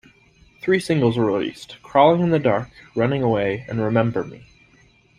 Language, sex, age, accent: English, male, under 19, United States English